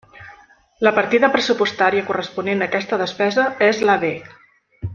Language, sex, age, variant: Catalan, female, 40-49, Central